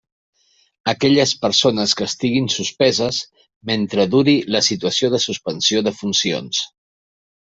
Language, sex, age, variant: Catalan, male, 40-49, Central